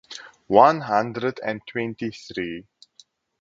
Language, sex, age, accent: English, male, 19-29, Southern African (South Africa, Zimbabwe, Namibia)